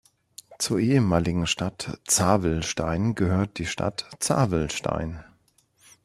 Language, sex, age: German, male, 30-39